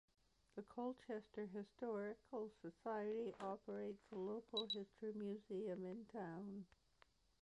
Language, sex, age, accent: English, female, 60-69, Canadian English